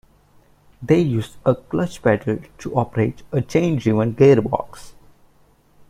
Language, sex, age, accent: English, male, 19-29, India and South Asia (India, Pakistan, Sri Lanka)